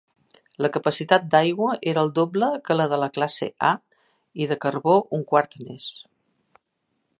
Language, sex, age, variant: Catalan, female, 60-69, Central